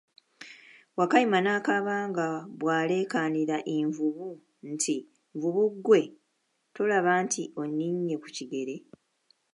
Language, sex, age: Ganda, female, 30-39